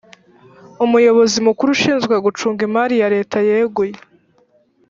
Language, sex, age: Kinyarwanda, female, under 19